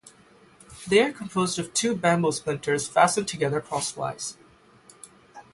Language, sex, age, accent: English, male, 19-29, United States English; England English; India and South Asia (India, Pakistan, Sri Lanka)